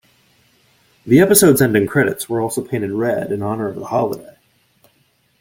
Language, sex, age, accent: English, male, 19-29, United States English